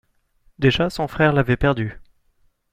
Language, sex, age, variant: French, male, 19-29, Français de métropole